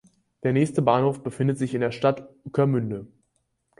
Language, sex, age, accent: German, male, 19-29, Deutschland Deutsch